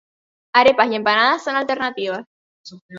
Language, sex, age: Spanish, female, 19-29